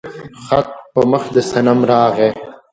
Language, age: Pashto, 19-29